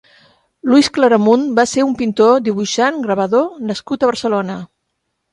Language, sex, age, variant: Catalan, female, 70-79, Central